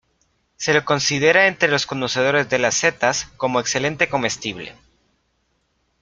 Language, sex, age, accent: Spanish, male, 30-39, México